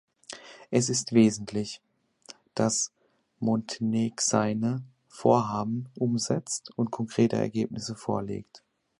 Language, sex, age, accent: German, male, 30-39, Deutschland Deutsch